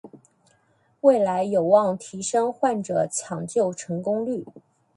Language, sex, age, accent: Chinese, female, 30-39, 出生地：福建省